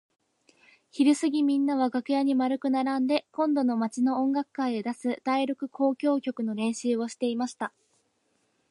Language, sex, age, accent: Japanese, female, under 19, 標準語